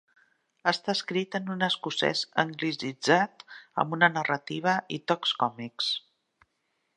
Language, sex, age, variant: Catalan, female, 50-59, Central